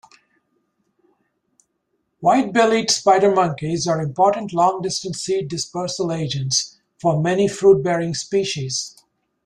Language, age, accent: English, 50-59, United States English